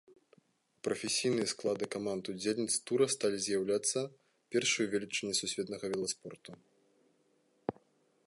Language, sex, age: Belarusian, male, 19-29